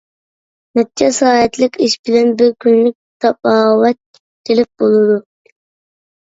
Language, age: Uyghur, under 19